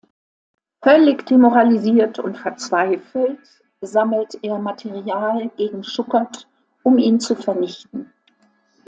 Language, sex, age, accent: German, female, 60-69, Deutschland Deutsch